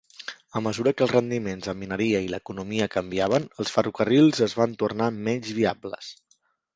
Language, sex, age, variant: Catalan, male, 40-49, Central